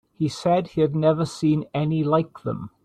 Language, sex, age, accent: English, male, 60-69, Welsh English